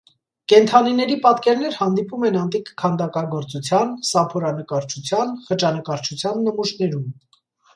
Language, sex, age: Armenian, male, 19-29